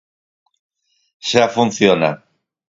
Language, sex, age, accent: Galician, male, 40-49, Normativo (estándar)